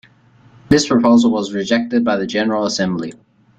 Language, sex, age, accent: English, male, under 19, Canadian English